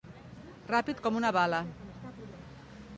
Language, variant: Catalan, Nord-Occidental